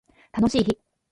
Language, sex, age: Japanese, female, 40-49